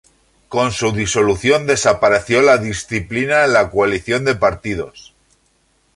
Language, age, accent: Spanish, 40-49, España: Centro-Sur peninsular (Madrid, Toledo, Castilla-La Mancha)